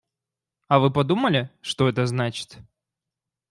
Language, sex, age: Russian, male, 19-29